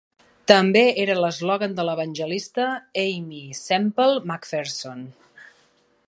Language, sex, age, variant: Catalan, female, 40-49, Central